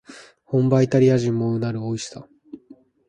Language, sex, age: Japanese, male, 19-29